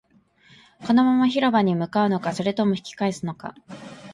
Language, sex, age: Japanese, female, 19-29